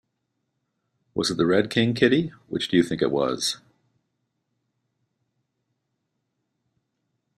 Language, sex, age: English, male, 50-59